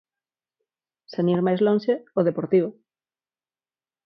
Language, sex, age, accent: Galician, female, 30-39, Neofalante